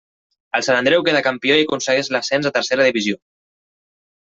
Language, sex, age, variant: Catalan, male, 19-29, Central